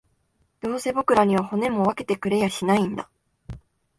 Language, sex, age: Japanese, female, 19-29